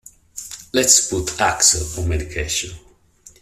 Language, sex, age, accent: English, male, 50-59, England English